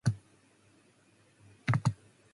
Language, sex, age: English, female, 19-29